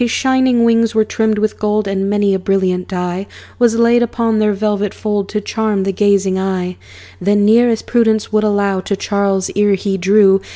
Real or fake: real